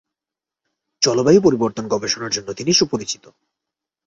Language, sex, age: Bengali, male, 19-29